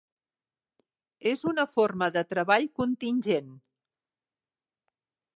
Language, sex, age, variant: Catalan, female, 60-69, Central